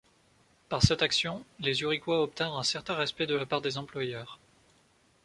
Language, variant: French, Français de métropole